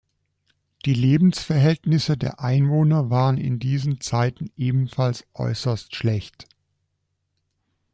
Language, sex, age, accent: German, male, 40-49, Deutschland Deutsch